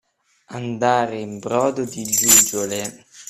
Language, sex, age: Italian, male, 19-29